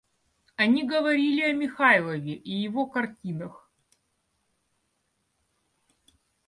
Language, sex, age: Russian, female, 40-49